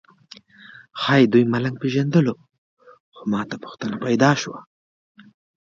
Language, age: Pashto, 19-29